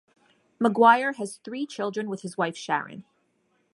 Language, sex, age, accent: English, female, 30-39, United States English